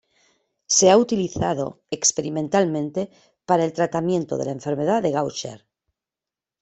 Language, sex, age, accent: Spanish, female, 50-59, España: Norte peninsular (Asturias, Castilla y León, Cantabria, País Vasco, Navarra, Aragón, La Rioja, Guadalajara, Cuenca)